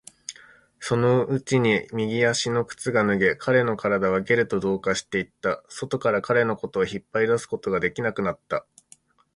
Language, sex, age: Japanese, male, 30-39